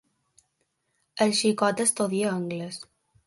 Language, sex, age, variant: Catalan, female, under 19, Balear